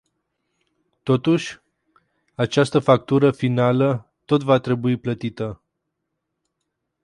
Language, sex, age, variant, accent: Romanian, male, 19-29, Romanian-Romania, Muntenesc